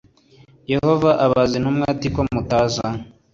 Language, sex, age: Kinyarwanda, male, 30-39